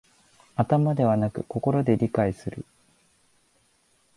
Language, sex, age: Japanese, male, 19-29